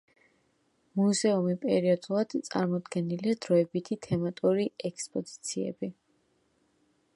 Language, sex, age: Georgian, female, 19-29